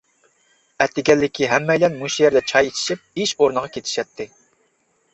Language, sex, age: Uyghur, male, 40-49